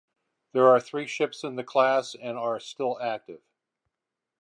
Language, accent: English, United States English